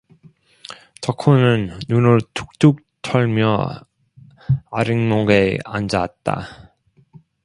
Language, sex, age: Korean, male, 30-39